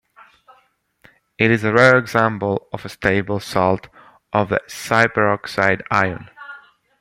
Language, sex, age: English, male, 19-29